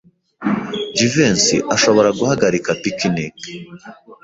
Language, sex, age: Kinyarwanda, male, 19-29